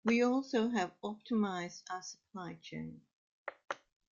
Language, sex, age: English, female, 70-79